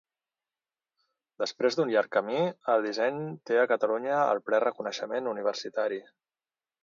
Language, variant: Catalan, Central